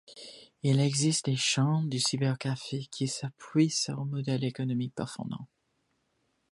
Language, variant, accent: French, Français d'Amérique du Nord, Français du Canada